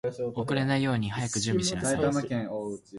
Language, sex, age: Japanese, male, under 19